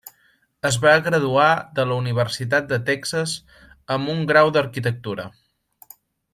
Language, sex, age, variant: Catalan, male, 19-29, Central